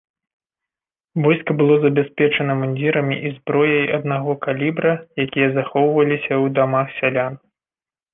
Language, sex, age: Belarusian, male, 30-39